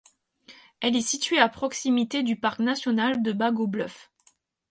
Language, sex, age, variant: French, female, 30-39, Français de métropole